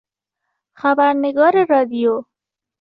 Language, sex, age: Persian, female, under 19